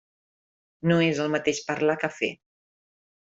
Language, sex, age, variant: Catalan, female, 40-49, Central